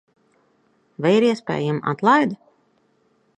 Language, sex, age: Latvian, female, 40-49